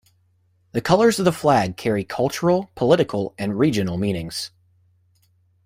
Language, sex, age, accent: English, male, 19-29, United States English